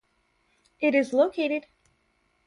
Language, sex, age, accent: English, female, 50-59, United States English